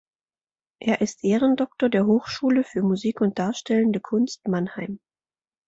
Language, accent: German, Deutschland Deutsch